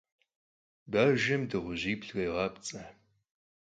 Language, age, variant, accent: Kabardian, 19-29, Адыгэбзэ (Къэбэрдей, Кирил, псоми зэдай), Джылэхъстэней (Gilahsteney)